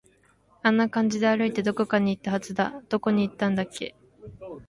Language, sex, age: Japanese, female, 19-29